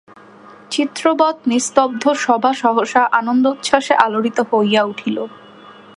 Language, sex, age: Bengali, female, 19-29